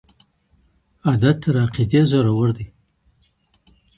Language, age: Pashto, 60-69